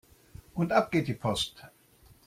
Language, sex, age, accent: German, male, 60-69, Deutschland Deutsch